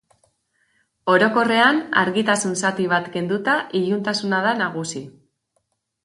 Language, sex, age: Basque, female, 40-49